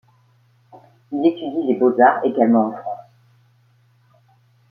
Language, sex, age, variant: French, female, 50-59, Français de métropole